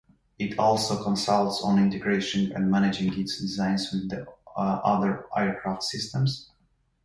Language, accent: English, Australian English